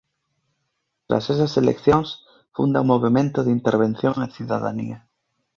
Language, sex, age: Galician, male, 19-29